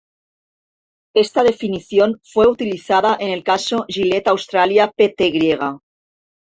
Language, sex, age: Spanish, female, 40-49